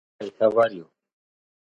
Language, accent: English, India and South Asia (India, Pakistan, Sri Lanka)